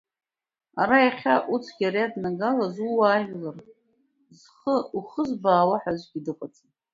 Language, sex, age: Abkhazian, female, 30-39